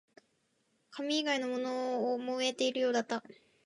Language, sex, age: Japanese, female, 19-29